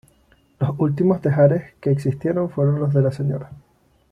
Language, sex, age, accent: Spanish, male, 30-39, Caribe: Cuba, Venezuela, Puerto Rico, República Dominicana, Panamá, Colombia caribeña, México caribeño, Costa del golfo de México